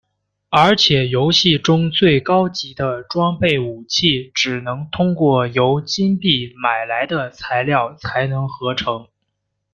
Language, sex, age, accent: Chinese, male, 19-29, 出生地：河北省